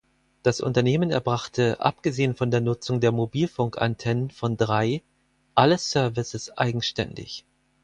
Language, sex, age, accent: German, male, 40-49, Deutschland Deutsch